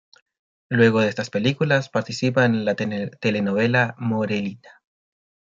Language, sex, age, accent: Spanish, male, 19-29, Chileno: Chile, Cuyo